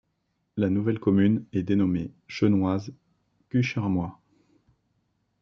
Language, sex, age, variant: French, male, 40-49, Français de métropole